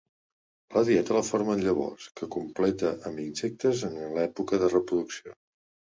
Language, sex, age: Catalan, male, 50-59